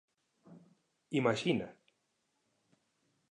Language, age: Galician, 40-49